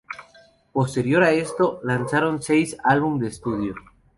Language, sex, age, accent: Spanish, male, 19-29, México